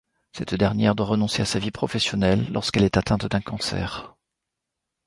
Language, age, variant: French, 60-69, Français de métropole